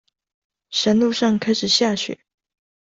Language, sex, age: Chinese, female, under 19